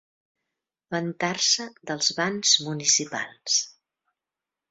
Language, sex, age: Catalan, female, 60-69